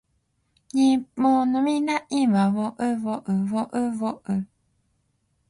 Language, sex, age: Japanese, female, 19-29